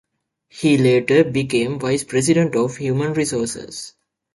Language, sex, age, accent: English, male, 19-29, United States English